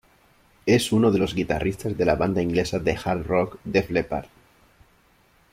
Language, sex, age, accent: Spanish, male, 30-39, España: Sur peninsular (Andalucia, Extremadura, Murcia)